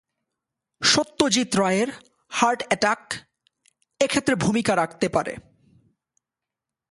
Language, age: Bengali, 19-29